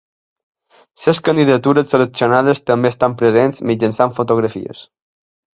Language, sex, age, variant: Catalan, male, 19-29, Balear